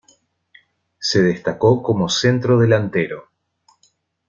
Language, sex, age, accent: Spanish, male, 50-59, Rioplatense: Argentina, Uruguay, este de Bolivia, Paraguay